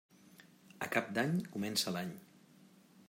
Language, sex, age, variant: Catalan, male, 40-49, Central